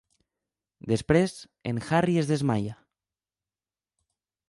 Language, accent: Catalan, nord-occidental; valencià